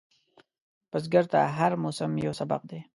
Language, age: Pashto, 19-29